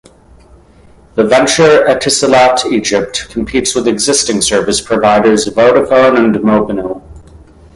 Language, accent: English, United States English